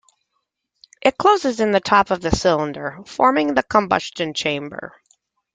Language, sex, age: English, female, 40-49